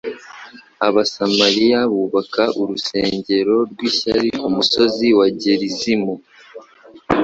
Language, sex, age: Kinyarwanda, male, under 19